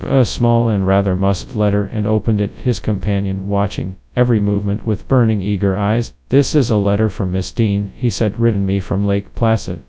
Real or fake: fake